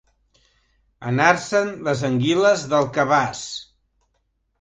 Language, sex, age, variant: Catalan, male, 70-79, Central